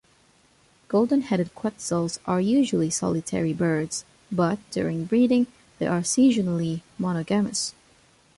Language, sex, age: English, female, under 19